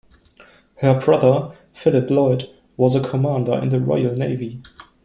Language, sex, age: English, male, 19-29